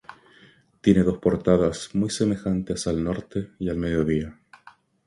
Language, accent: Spanish, Chileno: Chile, Cuyo